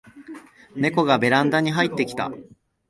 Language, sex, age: Japanese, male, 19-29